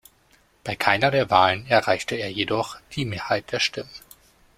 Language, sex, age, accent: German, male, 19-29, Deutschland Deutsch